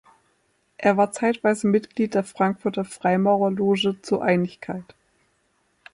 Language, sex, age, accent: German, female, 19-29, Deutschland Deutsch